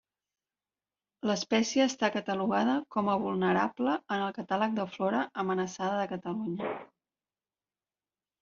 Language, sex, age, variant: Catalan, female, 30-39, Central